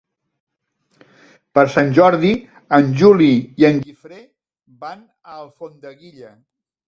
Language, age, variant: Catalan, 50-59, Central